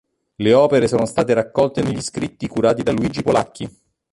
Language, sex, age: Italian, male, 40-49